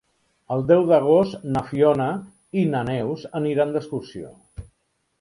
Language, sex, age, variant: Catalan, male, 50-59, Central